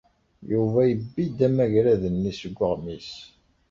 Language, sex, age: Kabyle, male, 30-39